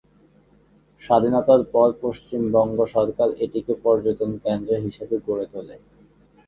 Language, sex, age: Bengali, male, 19-29